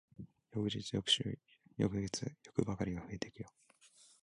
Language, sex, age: Japanese, male, 19-29